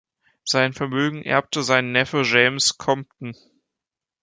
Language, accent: German, Deutschland Deutsch